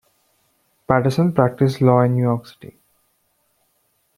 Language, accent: English, India and South Asia (India, Pakistan, Sri Lanka)